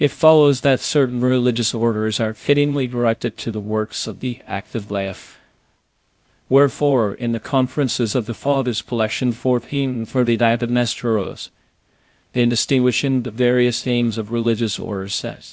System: TTS, VITS